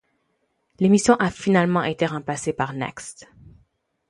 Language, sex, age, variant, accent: French, female, 19-29, Français d'Amérique du Nord, Français du Canada